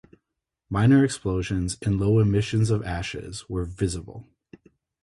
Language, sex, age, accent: English, male, 30-39, United States English